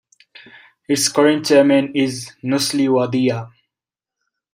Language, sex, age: English, male, 19-29